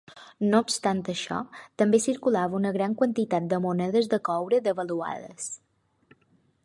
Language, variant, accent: Catalan, Balear, mallorquí